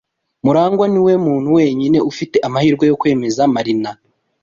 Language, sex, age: Kinyarwanda, male, 30-39